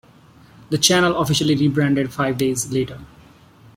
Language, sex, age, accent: English, male, 30-39, India and South Asia (India, Pakistan, Sri Lanka)